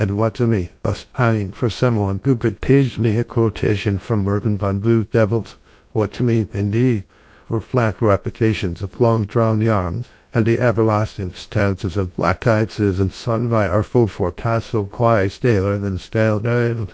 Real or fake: fake